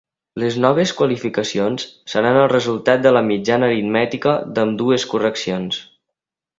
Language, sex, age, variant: Catalan, male, under 19, Central